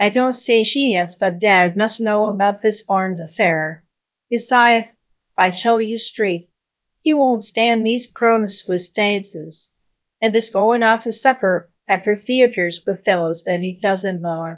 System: TTS, VITS